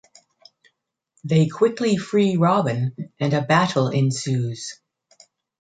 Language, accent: English, Canadian English